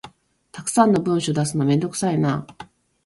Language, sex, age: Japanese, female, 40-49